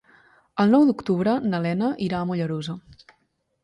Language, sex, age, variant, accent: Catalan, female, 19-29, Central, central